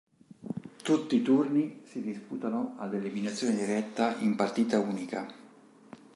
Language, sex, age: Italian, male, 50-59